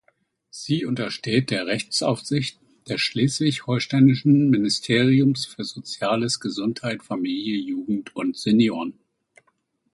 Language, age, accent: German, 50-59, Deutschland Deutsch